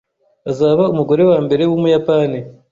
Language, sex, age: Kinyarwanda, male, 19-29